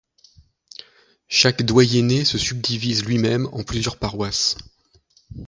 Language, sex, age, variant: French, male, 40-49, Français de métropole